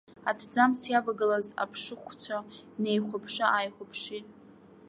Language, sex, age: Abkhazian, female, 19-29